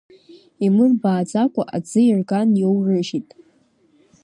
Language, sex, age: Abkhazian, female, 30-39